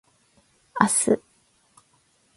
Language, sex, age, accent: Japanese, female, 50-59, 関西; 関東